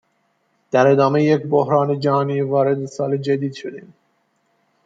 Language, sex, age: Persian, male, 19-29